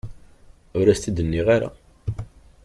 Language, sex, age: Kabyle, male, 40-49